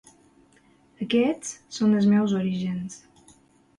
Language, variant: Catalan, Balear